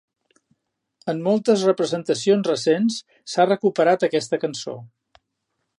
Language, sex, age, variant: Catalan, male, 60-69, Central